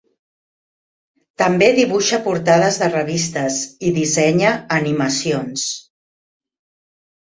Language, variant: Catalan, Central